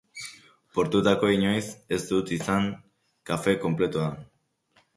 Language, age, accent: Basque, under 19, Erdialdekoa edo Nafarra (Gipuzkoa, Nafarroa)